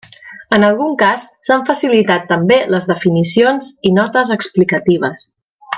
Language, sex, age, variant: Catalan, female, 40-49, Central